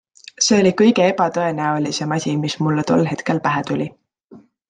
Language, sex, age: Estonian, female, 19-29